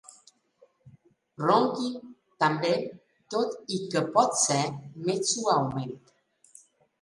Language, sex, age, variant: Catalan, female, 40-49, Balear